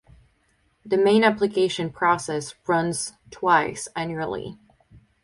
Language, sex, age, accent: English, female, 19-29, United States English